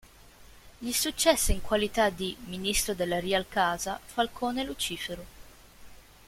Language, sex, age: Italian, female, 19-29